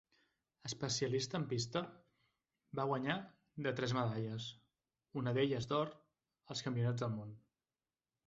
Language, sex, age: Catalan, male, 30-39